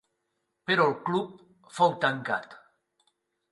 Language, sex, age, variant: Catalan, male, 50-59, Nord-Occidental